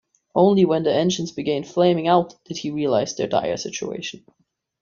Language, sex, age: English, female, 19-29